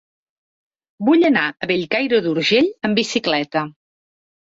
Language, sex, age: Catalan, female, 40-49